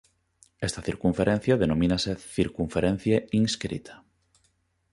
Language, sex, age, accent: Galician, male, 30-39, Normativo (estándar)